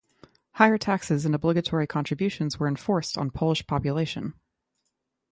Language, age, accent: English, 30-39, United States English